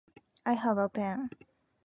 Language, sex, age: Japanese, female, 19-29